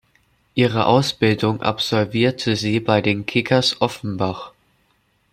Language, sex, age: German, male, under 19